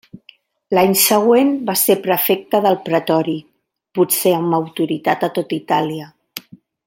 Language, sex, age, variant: Catalan, female, 50-59, Central